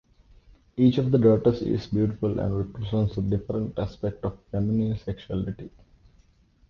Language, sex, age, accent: English, male, 19-29, India and South Asia (India, Pakistan, Sri Lanka)